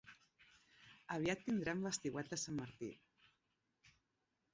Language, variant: Catalan, Central